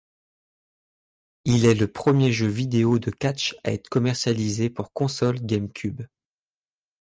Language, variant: French, Français de métropole